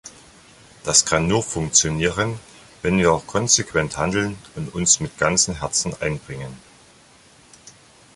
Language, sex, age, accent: German, male, 50-59, Deutschland Deutsch